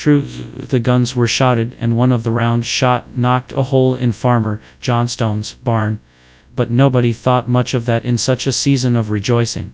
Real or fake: fake